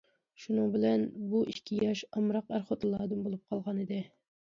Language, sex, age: Uyghur, female, 30-39